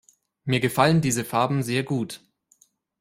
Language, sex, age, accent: German, male, 19-29, Deutschland Deutsch